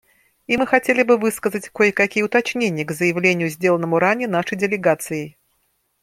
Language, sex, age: Russian, female, 50-59